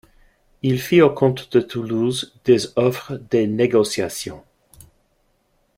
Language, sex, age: French, male, 50-59